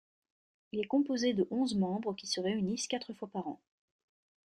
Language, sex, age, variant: French, female, 19-29, Français de métropole